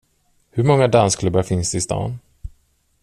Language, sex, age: Swedish, male, 30-39